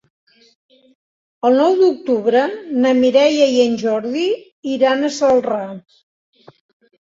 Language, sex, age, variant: Catalan, female, 60-69, Central